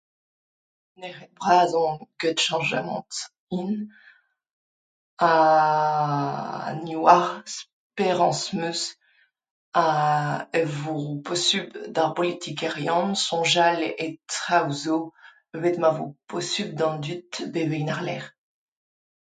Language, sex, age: Breton, female, 40-49